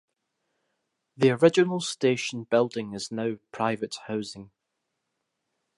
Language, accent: English, Scottish English